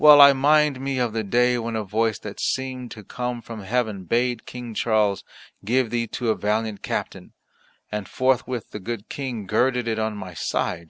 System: none